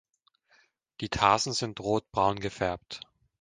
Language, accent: German, Österreichisches Deutsch